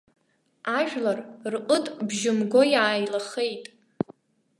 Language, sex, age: Abkhazian, female, under 19